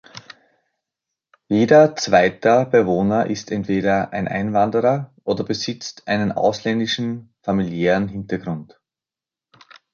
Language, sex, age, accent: German, male, 30-39, Österreichisches Deutsch